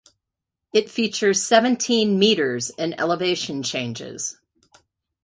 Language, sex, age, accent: English, female, 50-59, United States English